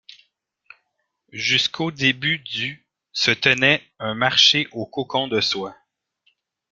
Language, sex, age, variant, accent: French, male, 30-39, Français d'Amérique du Nord, Français du Canada